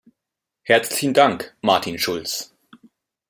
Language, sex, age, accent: German, male, 30-39, Deutschland Deutsch